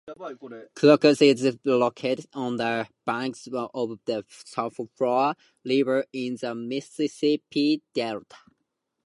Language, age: English, 19-29